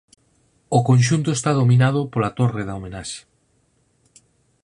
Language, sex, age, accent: Galician, male, 40-49, Normativo (estándar)